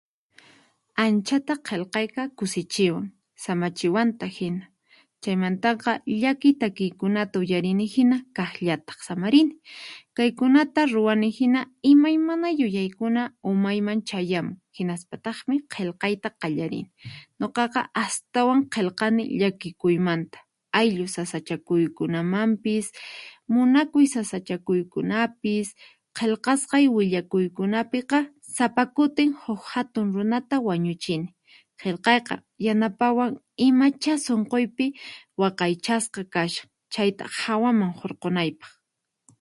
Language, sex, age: Puno Quechua, female, 19-29